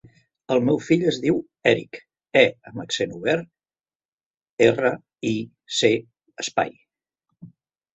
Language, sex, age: Catalan, male, 70-79